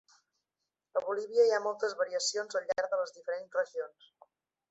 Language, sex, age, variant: Catalan, female, 30-39, Central